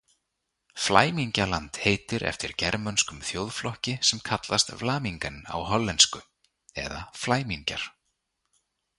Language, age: Icelandic, 30-39